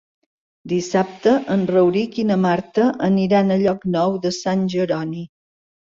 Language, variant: Catalan, Central